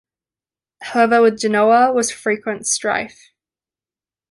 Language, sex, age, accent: English, female, 19-29, Australian English